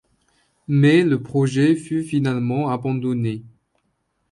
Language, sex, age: French, male, 19-29